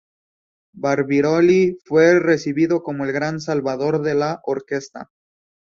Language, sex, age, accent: Spanish, male, 19-29, México